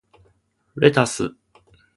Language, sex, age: Japanese, male, under 19